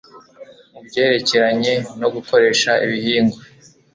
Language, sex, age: Kinyarwanda, male, 19-29